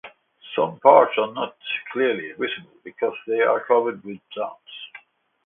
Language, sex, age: English, male, 50-59